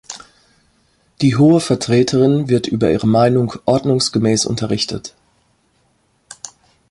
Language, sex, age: German, female, 50-59